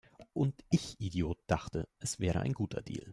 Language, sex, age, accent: German, male, 19-29, Deutschland Deutsch